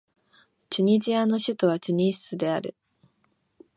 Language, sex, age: Japanese, female, 19-29